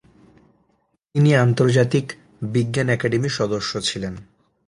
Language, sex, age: Bengali, male, 19-29